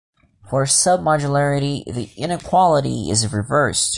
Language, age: English, under 19